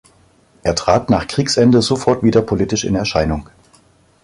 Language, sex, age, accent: German, male, 40-49, Deutschland Deutsch